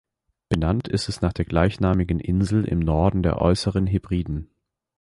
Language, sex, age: German, male, 19-29